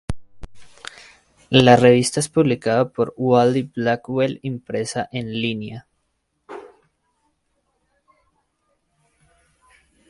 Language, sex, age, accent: Spanish, male, 19-29, Andino-Pacífico: Colombia, Perú, Ecuador, oeste de Bolivia y Venezuela andina